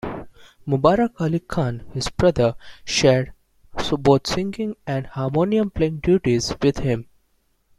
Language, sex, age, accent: English, male, 19-29, India and South Asia (India, Pakistan, Sri Lanka)